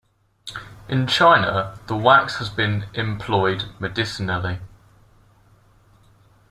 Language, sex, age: English, male, 19-29